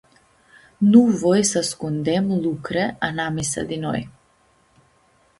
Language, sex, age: Aromanian, female, 30-39